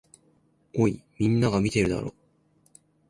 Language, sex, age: Japanese, female, 19-29